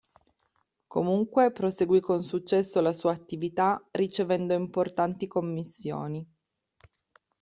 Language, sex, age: Italian, female, 30-39